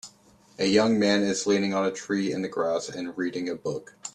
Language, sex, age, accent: English, male, 30-39, United States English